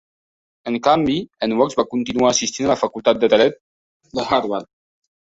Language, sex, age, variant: Catalan, male, 19-29, Septentrional